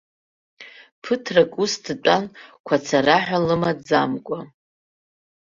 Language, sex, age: Abkhazian, female, 40-49